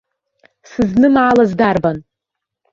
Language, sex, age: Abkhazian, female, under 19